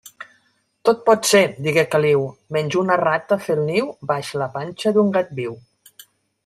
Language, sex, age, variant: Catalan, female, 50-59, Central